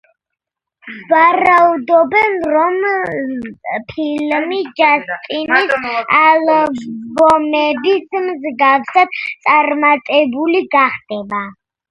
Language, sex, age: Georgian, female, under 19